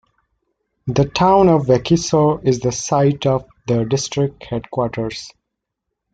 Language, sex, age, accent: English, male, 19-29, United States English